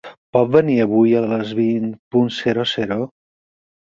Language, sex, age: Catalan, male, 50-59